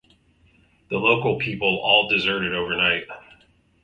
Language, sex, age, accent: English, male, 40-49, United States English